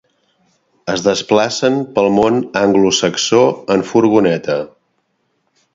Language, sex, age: Catalan, male, 60-69